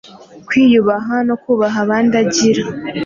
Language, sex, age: Kinyarwanda, female, 19-29